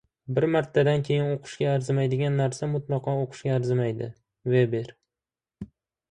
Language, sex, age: Uzbek, male, 19-29